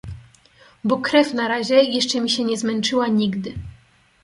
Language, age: Polish, 19-29